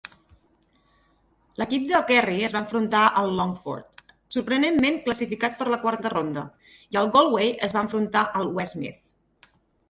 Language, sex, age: Catalan, female, 50-59